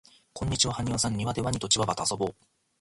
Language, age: Japanese, 19-29